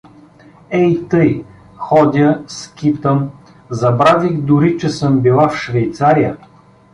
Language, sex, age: Bulgarian, male, 40-49